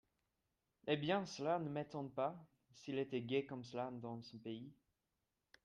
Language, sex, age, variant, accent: French, male, under 19, Français d'Amérique du Nord, Français du Canada